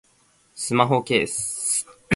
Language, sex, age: Japanese, male, 19-29